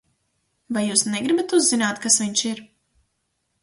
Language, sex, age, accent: Latvian, female, 19-29, Vidus dialekts